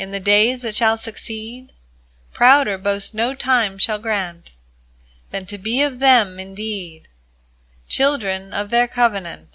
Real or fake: real